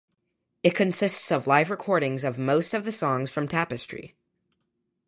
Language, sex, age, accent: English, female, under 19, United States English